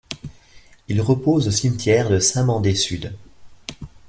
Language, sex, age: French, male, 40-49